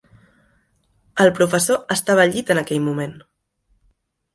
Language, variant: Catalan, Central